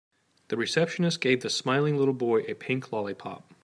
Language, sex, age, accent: English, male, 30-39, United States English